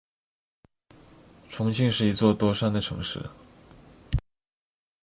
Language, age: Chinese, 19-29